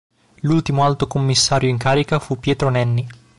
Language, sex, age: Italian, male, 19-29